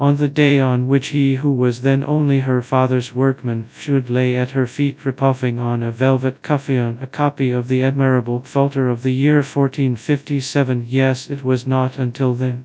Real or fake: fake